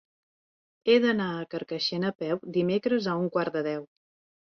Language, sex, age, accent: Catalan, female, 40-49, gironí